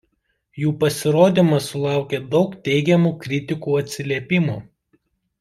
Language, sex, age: Lithuanian, male, 19-29